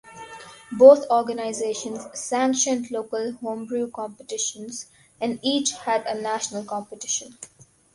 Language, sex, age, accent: English, female, under 19, India and South Asia (India, Pakistan, Sri Lanka)